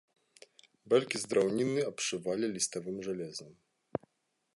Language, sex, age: Belarusian, male, 19-29